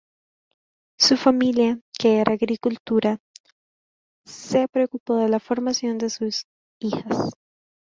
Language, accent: Spanish, América central